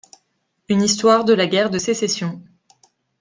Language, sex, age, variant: French, female, 30-39, Français de métropole